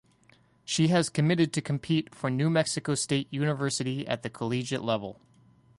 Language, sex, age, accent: English, male, 30-39, United States English